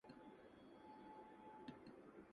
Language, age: English, 30-39